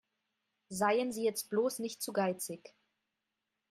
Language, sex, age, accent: German, female, 19-29, Deutschland Deutsch